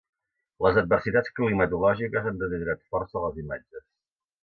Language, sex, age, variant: Catalan, male, 60-69, Central